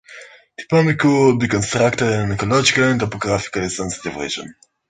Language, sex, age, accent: English, male, under 19, England English